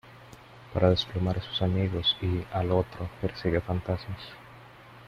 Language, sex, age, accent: Spanish, male, 30-39, Caribe: Cuba, Venezuela, Puerto Rico, República Dominicana, Panamá, Colombia caribeña, México caribeño, Costa del golfo de México